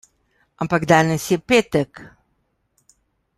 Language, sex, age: Slovenian, female, 60-69